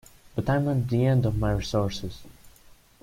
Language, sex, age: English, male, under 19